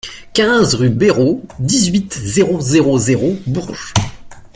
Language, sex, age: French, male, 19-29